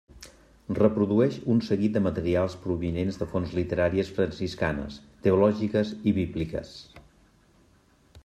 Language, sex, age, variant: Catalan, male, 50-59, Central